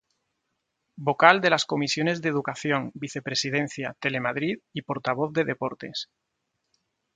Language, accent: Spanish, España: Sur peninsular (Andalucia, Extremadura, Murcia)